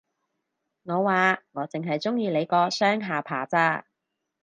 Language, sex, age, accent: Cantonese, female, 30-39, 广州音